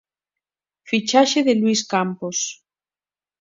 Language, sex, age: Galician, female, 30-39